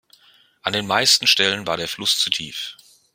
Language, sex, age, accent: German, male, 50-59, Deutschland Deutsch